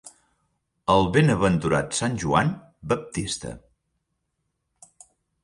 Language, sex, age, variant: Catalan, male, 40-49, Septentrional